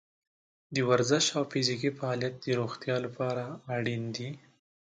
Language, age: Pashto, 19-29